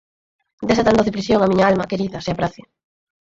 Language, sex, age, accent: Galician, female, 19-29, Atlántico (seseo e gheada)